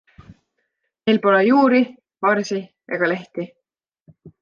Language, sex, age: Estonian, female, 19-29